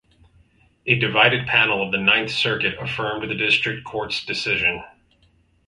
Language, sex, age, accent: English, male, 40-49, United States English